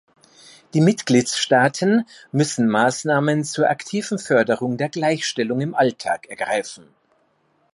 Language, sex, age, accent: German, male, 60-69, Österreichisches Deutsch